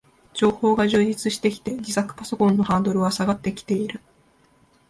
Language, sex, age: Japanese, female, 19-29